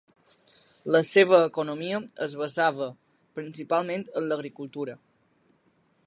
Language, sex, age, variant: Catalan, male, under 19, Balear